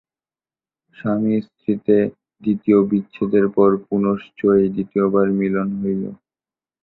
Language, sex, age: Bengali, male, 19-29